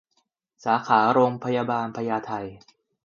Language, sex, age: Thai, male, 19-29